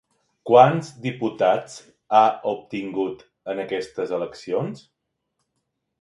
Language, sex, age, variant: Catalan, male, 40-49, Balear